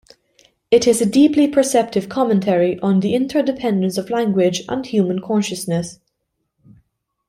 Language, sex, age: English, female, 19-29